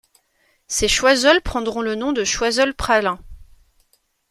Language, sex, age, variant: French, male, 30-39, Français de métropole